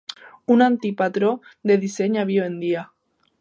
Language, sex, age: Catalan, female, under 19